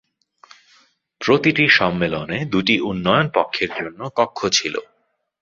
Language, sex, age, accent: Bengali, male, 30-39, চলিত